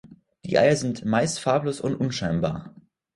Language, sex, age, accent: German, male, under 19, Deutschland Deutsch